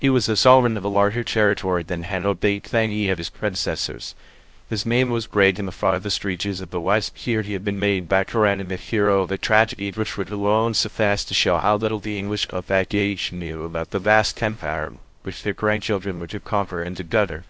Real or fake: fake